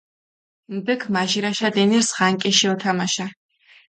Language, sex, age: Mingrelian, female, 19-29